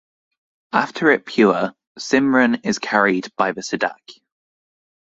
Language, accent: English, England English